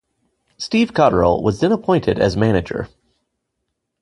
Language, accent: English, United States English